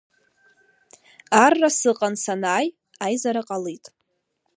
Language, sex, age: Abkhazian, female, 19-29